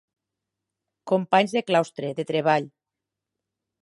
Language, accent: Catalan, Ebrenc